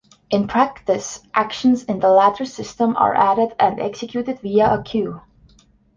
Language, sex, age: English, female, 19-29